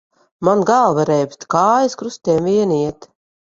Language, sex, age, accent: Latvian, female, 40-49, Riga